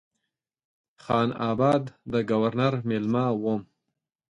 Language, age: Pashto, 40-49